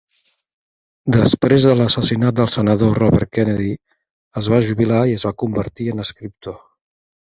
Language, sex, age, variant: Catalan, male, 60-69, Central